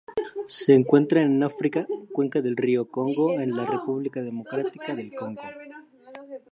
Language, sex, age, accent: Spanish, male, 19-29, México